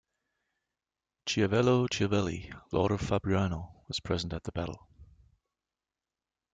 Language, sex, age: English, male, 40-49